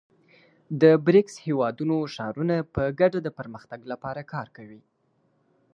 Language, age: Pashto, 19-29